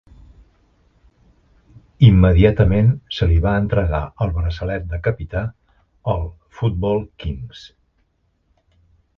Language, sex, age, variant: Catalan, male, 50-59, Central